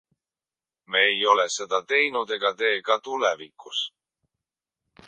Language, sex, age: Estonian, male, 19-29